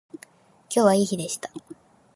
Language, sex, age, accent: Japanese, female, 19-29, 標準語